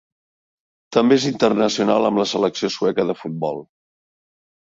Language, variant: Catalan, Central